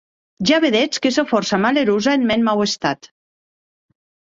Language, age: Occitan, 50-59